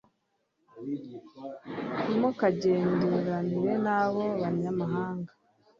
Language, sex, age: Kinyarwanda, female, 30-39